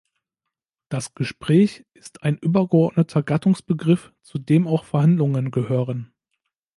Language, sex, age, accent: German, male, 40-49, Deutschland Deutsch